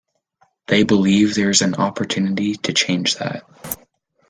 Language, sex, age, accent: English, male, under 19, United States English